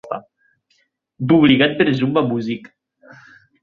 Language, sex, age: Catalan, male, 19-29